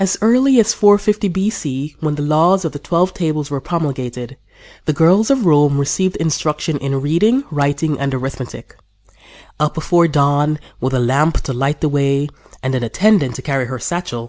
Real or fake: real